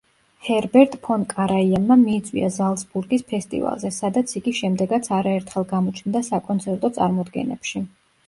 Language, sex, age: Georgian, female, 30-39